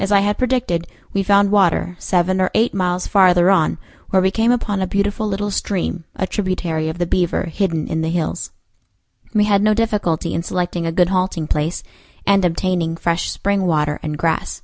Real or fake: real